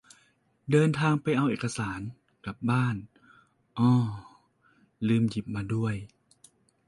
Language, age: Thai, 40-49